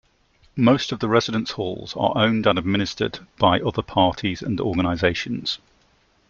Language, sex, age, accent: English, male, 40-49, England English